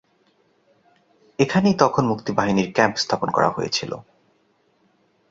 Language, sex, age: Bengali, male, 30-39